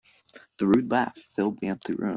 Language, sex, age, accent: English, male, under 19, United States English